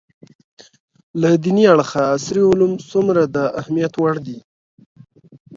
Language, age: Pashto, 30-39